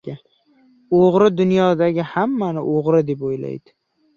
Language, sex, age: Uzbek, male, 19-29